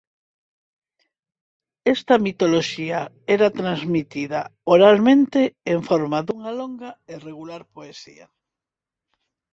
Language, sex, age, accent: Galician, female, 50-59, Normativo (estándar); Neofalante